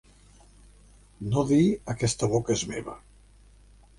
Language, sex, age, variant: Catalan, male, 70-79, Central